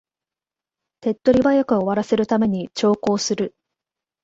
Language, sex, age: Japanese, female, 19-29